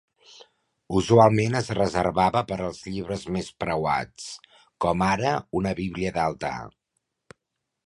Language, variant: Catalan, Central